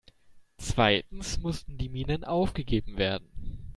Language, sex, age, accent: German, male, 19-29, Deutschland Deutsch